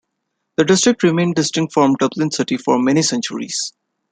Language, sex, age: English, male, 19-29